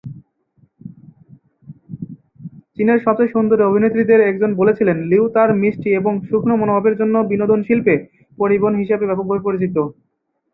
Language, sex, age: Bengali, male, 19-29